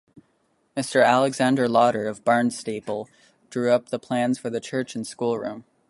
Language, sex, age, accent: English, male, under 19, United States English